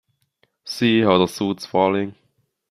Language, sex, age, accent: English, male, 19-29, United States English